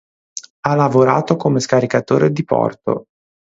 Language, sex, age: Italian, male, 19-29